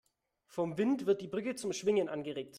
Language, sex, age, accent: German, male, 19-29, Deutschland Deutsch